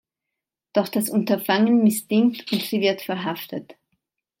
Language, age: German, 19-29